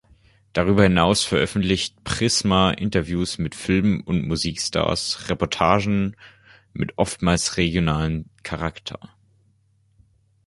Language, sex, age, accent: German, male, under 19, Deutschland Deutsch